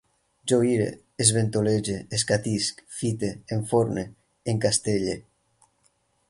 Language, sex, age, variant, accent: Catalan, male, 19-29, Central, Barceloní